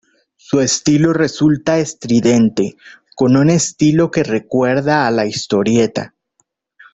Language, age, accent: Spanish, 30-39, México